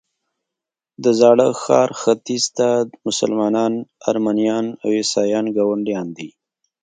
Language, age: Pashto, 30-39